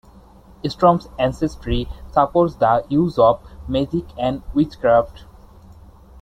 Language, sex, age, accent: English, male, 19-29, India and South Asia (India, Pakistan, Sri Lanka)